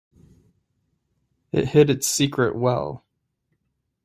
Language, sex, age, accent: English, male, 19-29, United States English